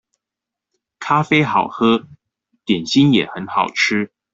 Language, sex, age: Chinese, male, 19-29